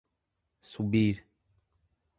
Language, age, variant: Portuguese, 40-49, Portuguese (Portugal)